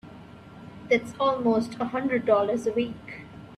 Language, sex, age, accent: English, female, 19-29, India and South Asia (India, Pakistan, Sri Lanka)